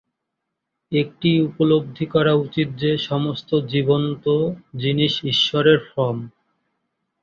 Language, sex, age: Bengali, male, 19-29